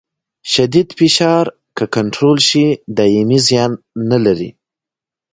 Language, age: Pashto, 19-29